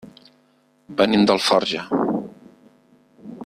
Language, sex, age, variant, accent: Catalan, male, 40-49, Central, central